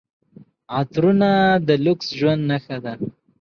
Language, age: Pashto, 19-29